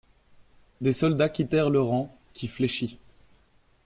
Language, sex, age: French, male, 19-29